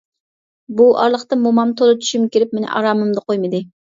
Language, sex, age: Uyghur, female, 19-29